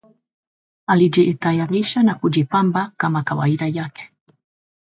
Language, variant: Swahili, Kiswahili Sanifu (EA)